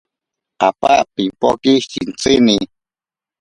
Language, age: Ashéninka Perené, 40-49